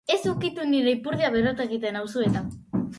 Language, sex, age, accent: Basque, female, 40-49, Erdialdekoa edo Nafarra (Gipuzkoa, Nafarroa)